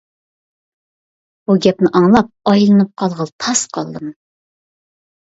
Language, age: Uyghur, under 19